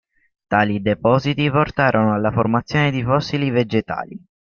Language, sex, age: Italian, male, under 19